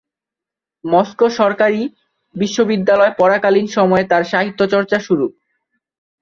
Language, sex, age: Bengali, male, 19-29